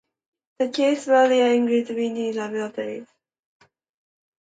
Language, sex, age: English, female, 19-29